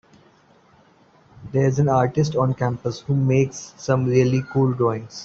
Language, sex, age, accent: English, male, 19-29, India and South Asia (India, Pakistan, Sri Lanka)